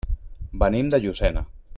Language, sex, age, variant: Catalan, male, 40-49, Central